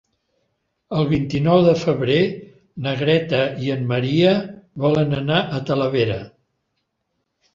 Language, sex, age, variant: Catalan, male, 70-79, Central